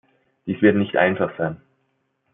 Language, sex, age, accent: German, male, 19-29, Österreichisches Deutsch